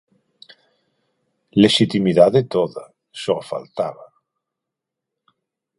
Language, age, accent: Galician, 40-49, Normativo (estándar); Neofalante